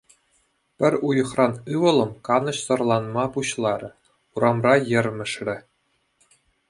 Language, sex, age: Chuvash, male, 19-29